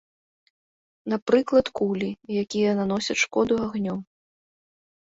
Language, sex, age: Belarusian, female, 30-39